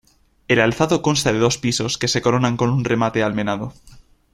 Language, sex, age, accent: Spanish, male, under 19, España: Norte peninsular (Asturias, Castilla y León, Cantabria, País Vasco, Navarra, Aragón, La Rioja, Guadalajara, Cuenca)